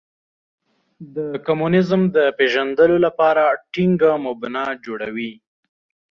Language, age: Pashto, 19-29